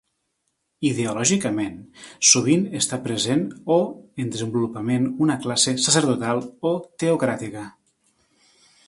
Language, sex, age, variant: Catalan, male, 40-49, Nord-Occidental